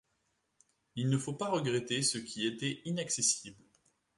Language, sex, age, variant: French, male, 19-29, Français de métropole